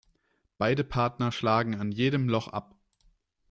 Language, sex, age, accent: German, male, 19-29, Deutschland Deutsch